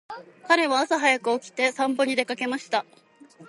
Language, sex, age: Japanese, female, 19-29